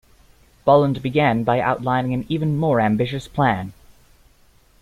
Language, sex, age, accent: English, male, 19-29, United States English